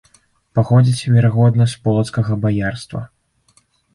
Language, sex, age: Belarusian, male, under 19